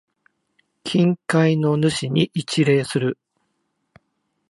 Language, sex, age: Japanese, male, 50-59